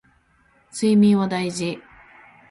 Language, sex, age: Japanese, female, 19-29